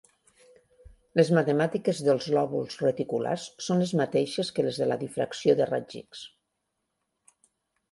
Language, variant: Catalan, Central